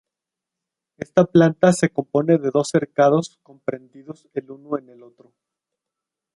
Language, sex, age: Spanish, male, 40-49